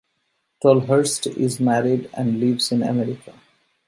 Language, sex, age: English, male, 40-49